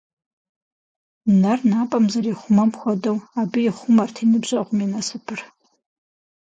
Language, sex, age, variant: Kabardian, female, 30-39, Адыгэбзэ (Къэбэрдей, Кирил, Урысей)